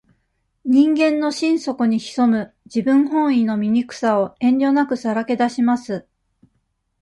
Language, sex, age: Japanese, female, 40-49